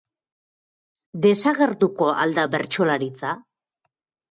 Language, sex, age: Basque, female, 30-39